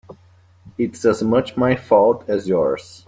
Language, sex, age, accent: English, male, 19-29, United States English